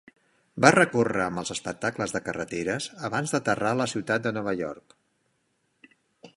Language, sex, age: Catalan, male, 50-59